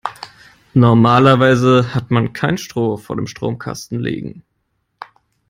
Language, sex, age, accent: German, male, 19-29, Deutschland Deutsch